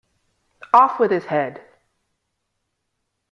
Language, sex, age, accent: English, female, 40-49, United States English